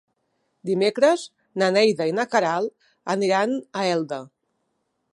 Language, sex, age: Catalan, female, 40-49